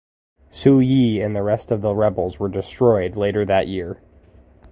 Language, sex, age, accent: English, male, 19-29, United States English